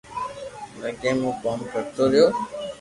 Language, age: Loarki, 40-49